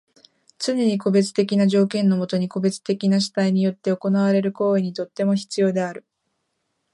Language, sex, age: Japanese, female, 19-29